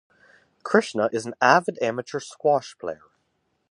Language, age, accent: English, under 19, United States English